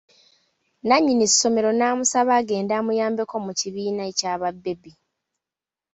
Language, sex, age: Ganda, female, 30-39